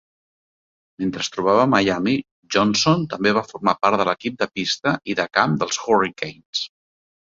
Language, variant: Catalan, Central